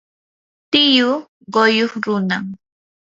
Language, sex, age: Yanahuanca Pasco Quechua, female, 19-29